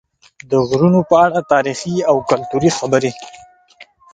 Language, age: Pashto, under 19